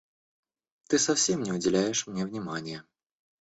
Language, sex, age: Russian, male, 19-29